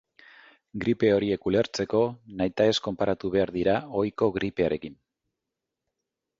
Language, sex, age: Basque, male, 40-49